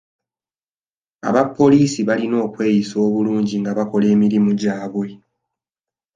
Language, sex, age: Ganda, male, 19-29